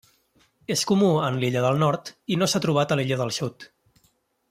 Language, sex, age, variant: Catalan, male, 30-39, Central